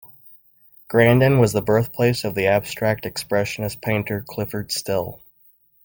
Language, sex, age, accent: English, male, 30-39, United States English